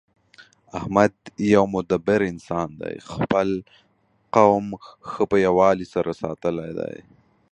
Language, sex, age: Pashto, male, 19-29